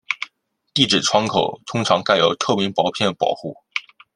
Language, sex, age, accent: Chinese, male, 19-29, 出生地：江苏省